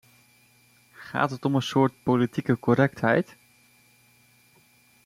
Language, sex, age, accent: Dutch, male, 19-29, Nederlands Nederlands